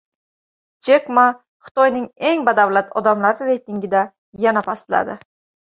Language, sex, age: Uzbek, female, 30-39